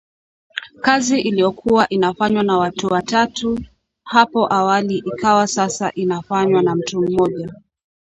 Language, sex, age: Swahili, female, 30-39